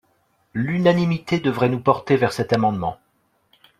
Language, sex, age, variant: French, male, 30-39, Français de métropole